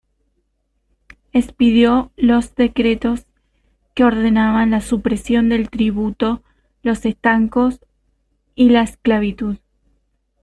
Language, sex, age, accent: Spanish, female, 19-29, Rioplatense: Argentina, Uruguay, este de Bolivia, Paraguay